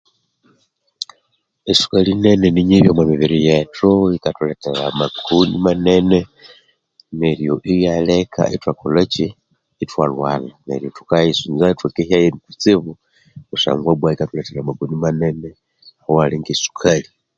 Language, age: Konzo, 50-59